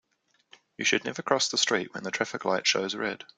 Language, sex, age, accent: English, male, 19-29, New Zealand English